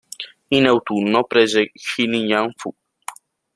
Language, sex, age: Italian, male, under 19